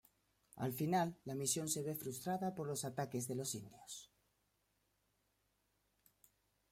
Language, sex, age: Spanish, male, 19-29